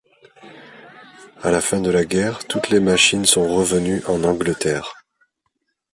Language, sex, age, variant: French, male, 30-39, Français de métropole